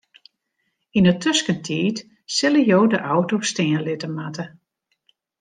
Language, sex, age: Western Frisian, female, 60-69